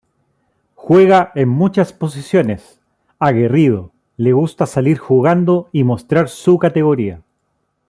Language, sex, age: Spanish, male, 30-39